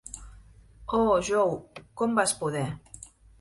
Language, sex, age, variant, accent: Catalan, female, 30-39, Central, nord-oriental; Empordanès